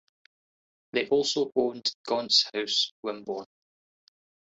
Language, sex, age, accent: English, male, 19-29, Scottish English